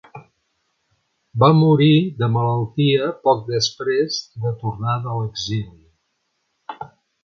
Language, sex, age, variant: Catalan, male, 60-69, Central